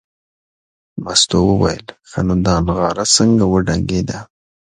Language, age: Pashto, 19-29